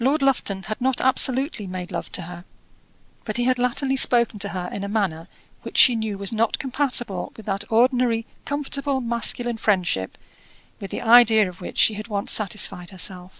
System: none